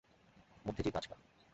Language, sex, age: Bengali, male, 19-29